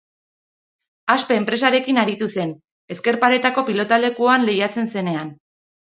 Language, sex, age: Basque, female, 30-39